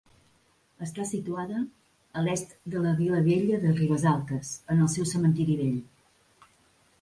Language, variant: Catalan, Central